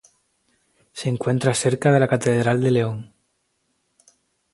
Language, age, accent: Spanish, 19-29, España: Islas Canarias